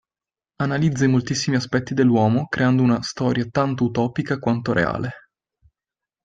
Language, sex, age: Italian, male, 19-29